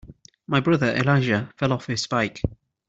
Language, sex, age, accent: English, male, 30-39, England English